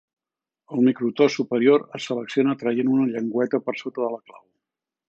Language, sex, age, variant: Catalan, male, 60-69, Central